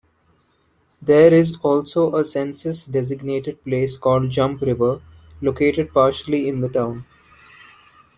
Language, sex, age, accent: English, male, 19-29, India and South Asia (India, Pakistan, Sri Lanka)